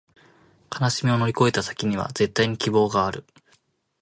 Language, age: Japanese, 19-29